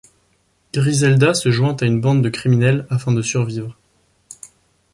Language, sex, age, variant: French, male, 19-29, Français de métropole